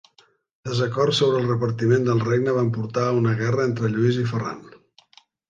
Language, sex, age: Catalan, male, 70-79